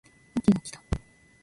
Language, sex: Japanese, female